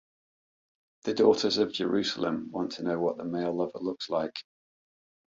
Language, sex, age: English, male, 40-49